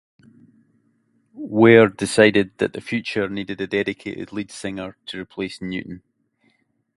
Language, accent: English, Scottish English